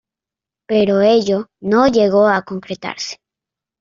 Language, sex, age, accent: Spanish, male, under 19, Andino-Pacífico: Colombia, Perú, Ecuador, oeste de Bolivia y Venezuela andina